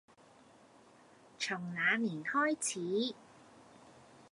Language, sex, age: Cantonese, female, 30-39